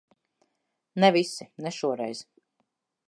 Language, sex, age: Latvian, female, 30-39